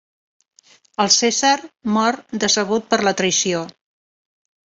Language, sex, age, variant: Catalan, female, 50-59, Central